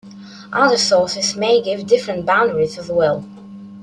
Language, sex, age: English, male, 19-29